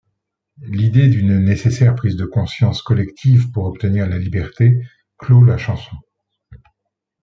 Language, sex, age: French, male, 40-49